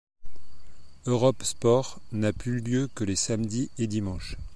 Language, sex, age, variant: French, male, 40-49, Français de métropole